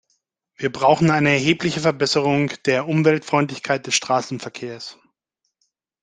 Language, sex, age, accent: German, male, 50-59, Deutschland Deutsch